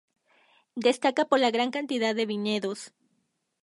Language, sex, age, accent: Spanish, female, 19-29, México